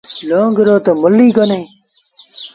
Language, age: Sindhi Bhil, under 19